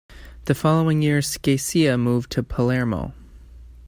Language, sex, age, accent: English, male, 19-29, United States English